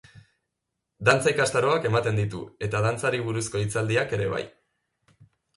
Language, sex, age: Basque, male, 19-29